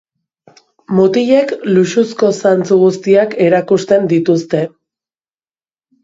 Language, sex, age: Basque, female, 40-49